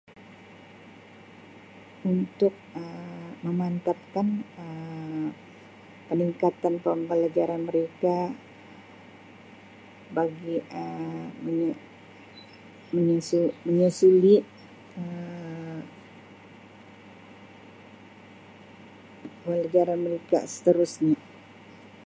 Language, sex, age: Sabah Malay, female, 60-69